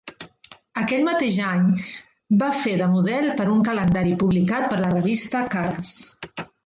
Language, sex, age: Catalan, female, 40-49